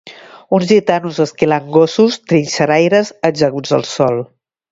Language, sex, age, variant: Catalan, female, 50-59, Septentrional